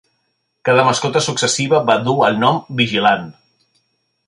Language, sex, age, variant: Catalan, male, 40-49, Central